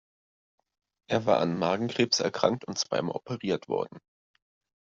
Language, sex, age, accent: German, male, 19-29, Deutschland Deutsch